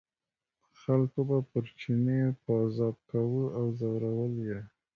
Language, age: Pashto, 19-29